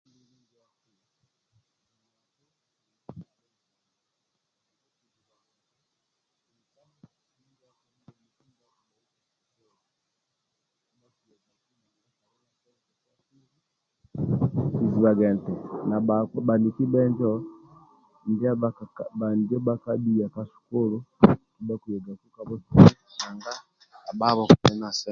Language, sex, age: Amba (Uganda), male, 50-59